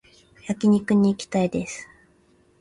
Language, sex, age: Japanese, female, 19-29